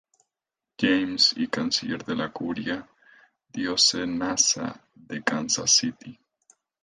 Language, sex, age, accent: Spanish, male, 19-29, Caribe: Cuba, Venezuela, Puerto Rico, República Dominicana, Panamá, Colombia caribeña, México caribeño, Costa del golfo de México